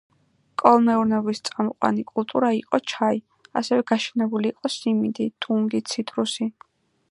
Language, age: Georgian, under 19